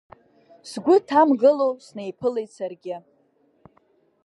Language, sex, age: Abkhazian, female, under 19